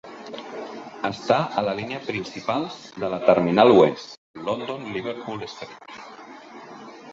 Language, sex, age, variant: Catalan, male, 50-59, Central